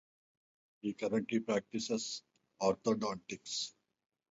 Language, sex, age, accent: English, male, 50-59, India and South Asia (India, Pakistan, Sri Lanka)